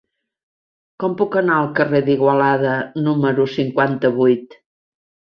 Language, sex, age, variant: Catalan, female, 60-69, Central